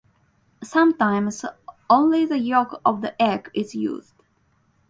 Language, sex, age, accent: English, female, 19-29, United States English